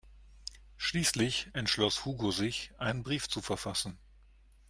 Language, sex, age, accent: German, male, 40-49, Deutschland Deutsch